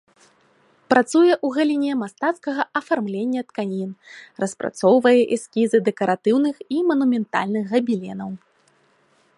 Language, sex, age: Belarusian, female, 19-29